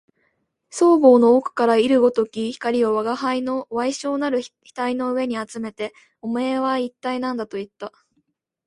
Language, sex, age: Japanese, female, 19-29